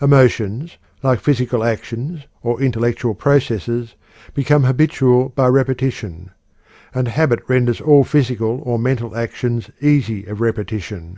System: none